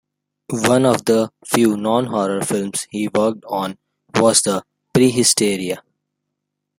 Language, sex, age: English, male, 19-29